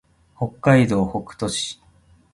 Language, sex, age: Japanese, male, 30-39